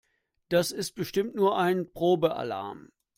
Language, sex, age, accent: German, male, 50-59, Deutschland Deutsch